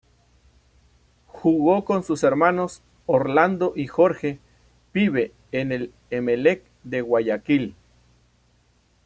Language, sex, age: Spanish, male, 40-49